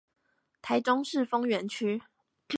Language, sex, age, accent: Chinese, female, 19-29, 出生地：臺北市